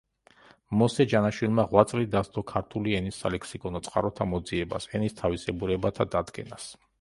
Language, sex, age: Georgian, male, 50-59